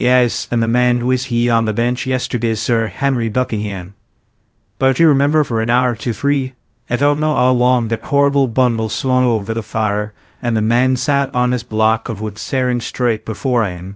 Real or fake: fake